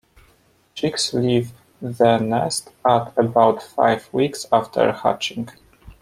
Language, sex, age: English, male, 19-29